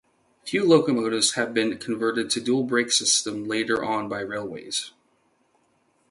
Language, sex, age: English, male, 19-29